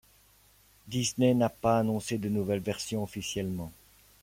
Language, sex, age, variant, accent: French, male, 50-59, Français d'Europe, Français de Belgique